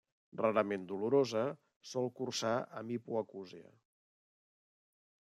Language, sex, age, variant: Catalan, male, 50-59, Central